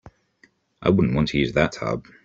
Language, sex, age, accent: English, male, 30-39, England English